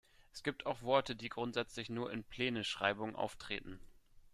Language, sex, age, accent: German, male, 19-29, Deutschland Deutsch